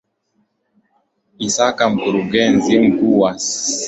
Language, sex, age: Swahili, male, 19-29